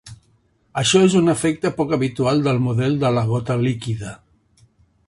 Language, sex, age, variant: Catalan, male, 60-69, Central